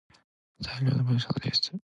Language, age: Japanese, 19-29